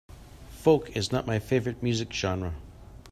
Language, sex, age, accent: English, male, 50-59, Canadian English